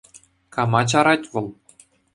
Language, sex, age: Chuvash, male, 19-29